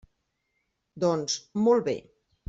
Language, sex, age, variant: Catalan, female, 50-59, Central